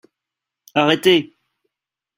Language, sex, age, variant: French, male, 40-49, Français de métropole